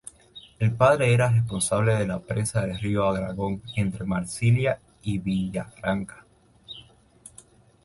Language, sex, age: Spanish, male, 19-29